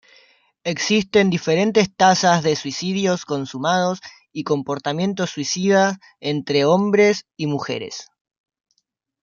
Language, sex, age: Spanish, male, 19-29